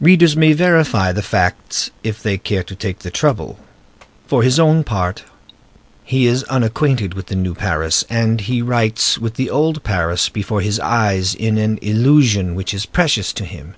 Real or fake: real